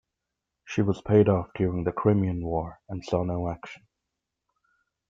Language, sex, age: English, male, 30-39